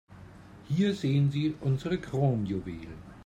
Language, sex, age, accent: German, male, 50-59, Deutschland Deutsch